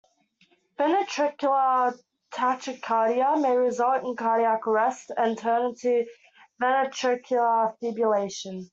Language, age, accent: English, under 19, Australian English